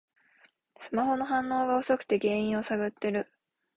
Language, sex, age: Japanese, female, 19-29